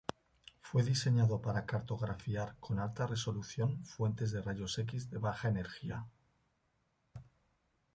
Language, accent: Spanish, España: Centro-Sur peninsular (Madrid, Toledo, Castilla-La Mancha)